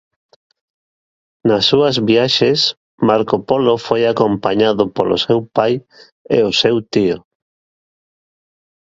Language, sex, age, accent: Galician, male, 50-59, Atlántico (seseo e gheada)